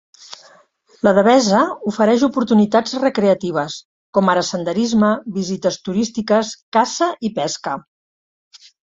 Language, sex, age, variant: Catalan, female, 70-79, Central